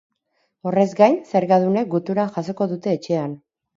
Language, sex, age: Basque, female, 30-39